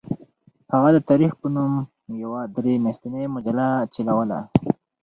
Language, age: Pashto, 19-29